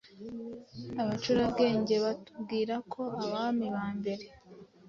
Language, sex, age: Kinyarwanda, female, 19-29